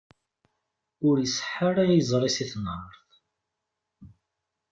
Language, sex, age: Kabyle, male, 19-29